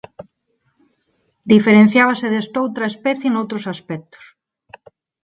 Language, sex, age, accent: Galician, female, 40-49, Neofalante